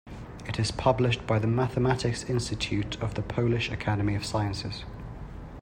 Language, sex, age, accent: English, male, 19-29, England English